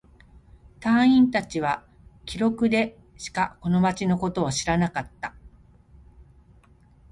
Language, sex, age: Japanese, female, 50-59